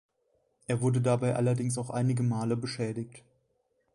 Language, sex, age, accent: German, male, 19-29, Deutschland Deutsch